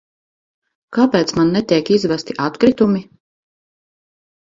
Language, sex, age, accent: Latvian, female, 50-59, Riga